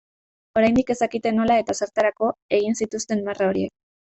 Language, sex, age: Basque, female, 19-29